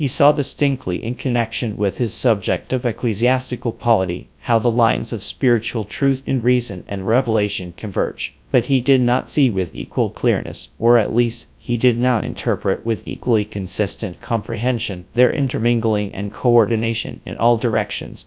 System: TTS, GradTTS